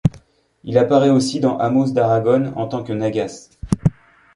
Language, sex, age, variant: French, male, 30-39, Français de métropole